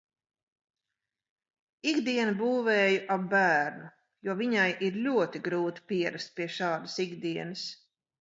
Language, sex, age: Latvian, female, 50-59